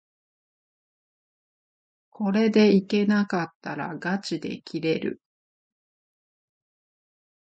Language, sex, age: Japanese, female, 40-49